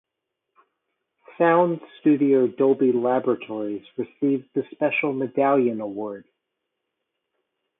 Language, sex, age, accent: English, male, 40-49, United States English